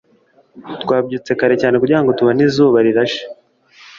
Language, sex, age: Kinyarwanda, male, 19-29